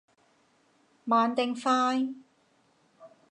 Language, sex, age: Cantonese, female, 40-49